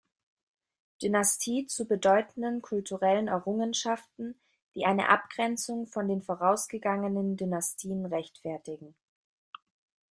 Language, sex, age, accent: German, female, 19-29, Deutschland Deutsch